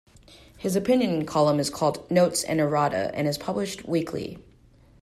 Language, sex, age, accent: English, female, 30-39, United States English